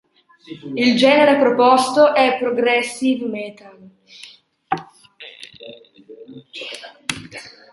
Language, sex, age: Italian, female, under 19